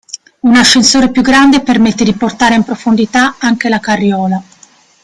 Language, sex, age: Italian, female, 30-39